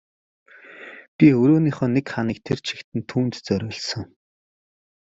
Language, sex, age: Mongolian, male, 30-39